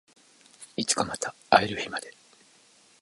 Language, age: Japanese, 50-59